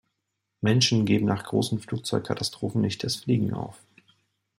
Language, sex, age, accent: German, male, 30-39, Deutschland Deutsch